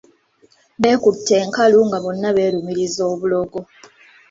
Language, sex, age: Ganda, female, 19-29